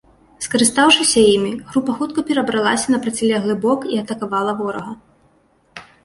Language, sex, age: Belarusian, female, 30-39